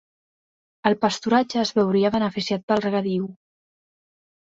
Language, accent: Catalan, valencià